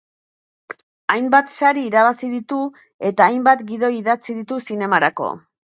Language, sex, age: Basque, female, 50-59